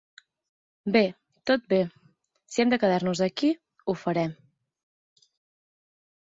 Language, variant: Catalan, Central